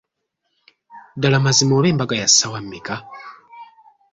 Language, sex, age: Ganda, male, 30-39